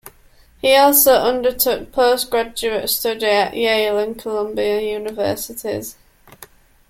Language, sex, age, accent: English, female, 19-29, England English